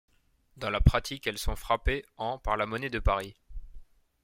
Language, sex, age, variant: French, male, 19-29, Français de métropole